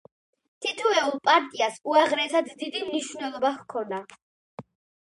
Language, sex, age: Georgian, female, under 19